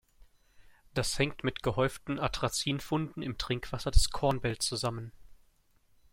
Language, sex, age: German, male, 30-39